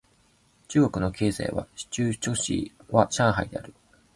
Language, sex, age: Japanese, male, 19-29